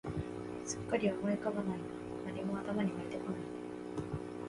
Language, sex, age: Japanese, female, 19-29